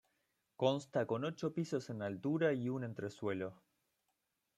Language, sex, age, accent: Spanish, male, 30-39, Rioplatense: Argentina, Uruguay, este de Bolivia, Paraguay